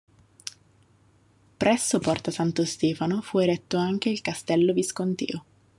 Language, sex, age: Italian, female, 30-39